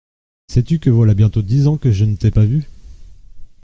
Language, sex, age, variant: French, male, 40-49, Français de métropole